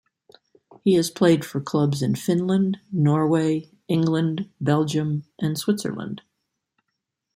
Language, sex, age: English, female, 60-69